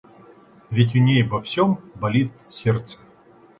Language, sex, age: Russian, male, 40-49